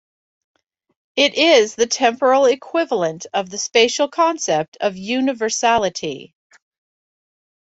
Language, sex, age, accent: English, female, 50-59, United States English